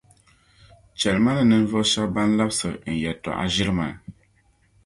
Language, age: Dagbani, 30-39